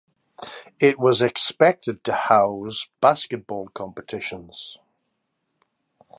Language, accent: English, England English